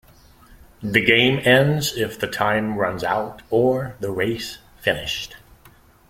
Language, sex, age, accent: English, male, 50-59, United States English